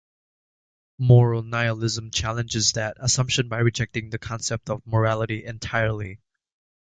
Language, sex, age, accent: English, male, 19-29, United States English